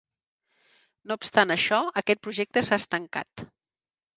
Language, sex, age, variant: Catalan, female, 50-59, Central